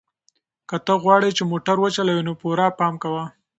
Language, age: Pashto, 30-39